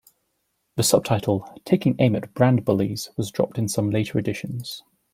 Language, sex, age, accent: English, male, 19-29, England English